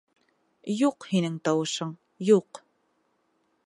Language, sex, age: Bashkir, female, 19-29